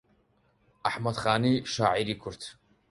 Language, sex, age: Central Kurdish, male, 19-29